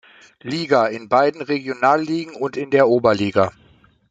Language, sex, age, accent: German, male, 30-39, Deutschland Deutsch